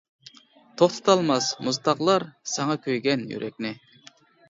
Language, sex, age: Uyghur, female, 40-49